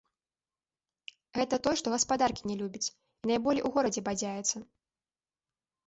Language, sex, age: Belarusian, female, 19-29